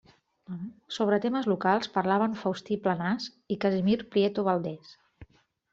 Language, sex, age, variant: Catalan, female, 50-59, Central